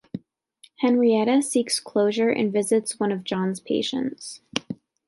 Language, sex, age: English, female, 19-29